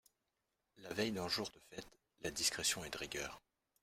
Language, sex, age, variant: French, male, 30-39, Français de métropole